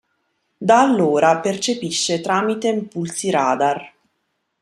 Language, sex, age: Italian, female, 19-29